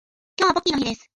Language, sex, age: Japanese, female, 30-39